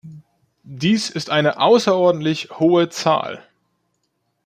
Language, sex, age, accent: German, male, 19-29, Deutschland Deutsch